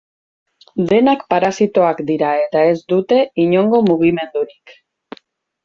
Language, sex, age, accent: Basque, female, 40-49, Mendebalekoa (Araba, Bizkaia, Gipuzkoako mendebaleko herri batzuk)